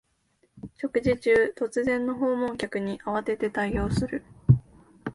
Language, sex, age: Japanese, female, 19-29